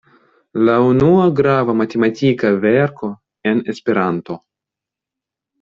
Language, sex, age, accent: Esperanto, male, under 19, Internacia